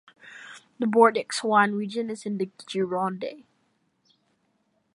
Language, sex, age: English, male, under 19